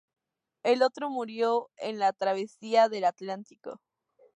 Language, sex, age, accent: Spanish, female, 19-29, México